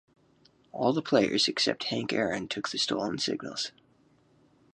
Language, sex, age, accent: English, male, under 19, United States English